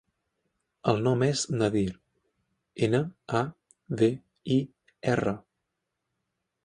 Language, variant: Catalan, Central